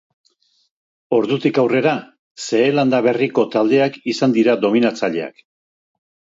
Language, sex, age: Basque, male, 60-69